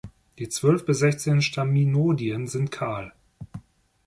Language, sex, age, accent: German, male, 30-39, Deutschland Deutsch